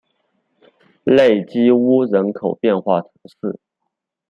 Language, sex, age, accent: Chinese, male, 19-29, 出生地：四川省